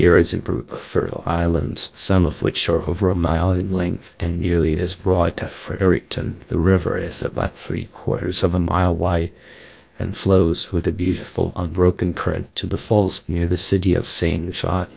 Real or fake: fake